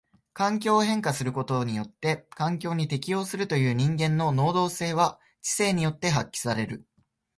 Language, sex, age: Japanese, male, 19-29